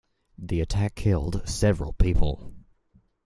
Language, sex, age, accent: English, male, 19-29, England English